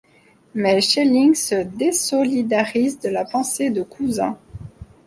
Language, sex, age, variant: French, female, 30-39, Français de métropole